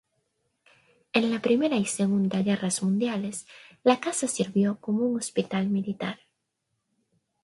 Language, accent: Spanish, América central